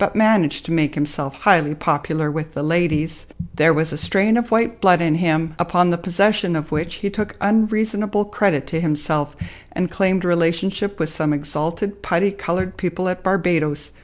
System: none